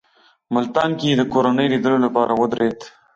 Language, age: Pashto, 19-29